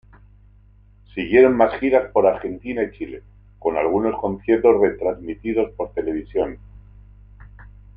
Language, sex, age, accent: Spanish, male, 40-49, España: Centro-Sur peninsular (Madrid, Toledo, Castilla-La Mancha)